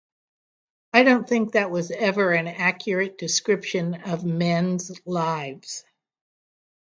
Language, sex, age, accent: English, female, 60-69, United States English